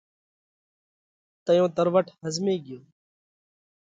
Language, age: Parkari Koli, 19-29